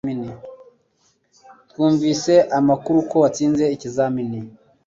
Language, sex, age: Kinyarwanda, male, 40-49